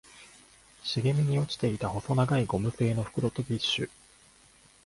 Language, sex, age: Japanese, male, 30-39